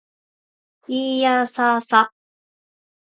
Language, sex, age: Japanese, female, 40-49